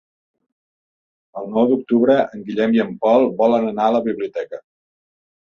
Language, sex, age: Catalan, male, 50-59